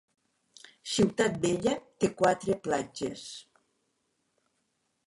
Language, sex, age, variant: Catalan, female, 60-69, Central